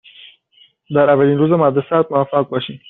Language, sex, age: Persian, male, under 19